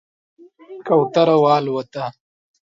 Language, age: Pashto, 19-29